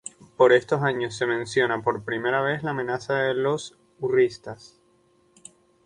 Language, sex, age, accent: Spanish, male, 19-29, España: Islas Canarias